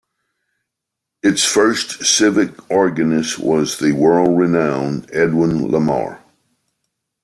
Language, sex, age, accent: English, male, 60-69, United States English